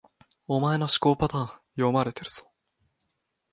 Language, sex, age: Japanese, male, 19-29